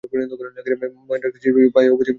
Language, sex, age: Bengali, male, 19-29